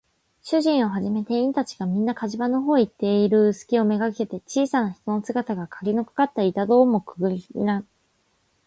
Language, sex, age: Japanese, female, 19-29